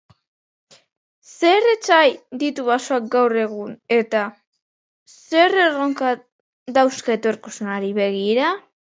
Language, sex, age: Basque, male, 40-49